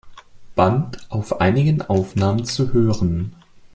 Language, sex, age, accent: German, male, 19-29, Deutschland Deutsch